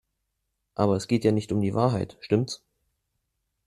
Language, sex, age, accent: German, male, 19-29, Deutschland Deutsch